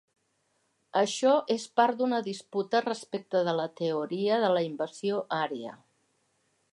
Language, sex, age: Catalan, female, 60-69